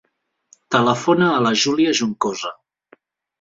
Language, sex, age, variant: Catalan, male, 30-39, Central